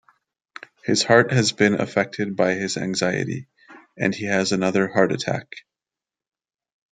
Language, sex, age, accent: English, male, 30-39, United States English